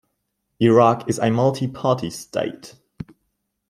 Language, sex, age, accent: English, male, 19-29, United States English